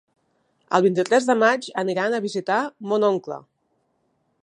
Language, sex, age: Catalan, female, 40-49